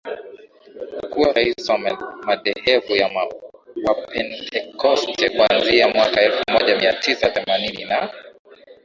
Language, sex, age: Swahili, male, 19-29